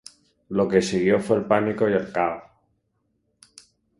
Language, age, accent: Spanish, 40-49, España: Sur peninsular (Andalucia, Extremadura, Murcia)